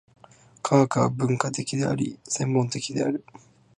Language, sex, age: Japanese, male, 19-29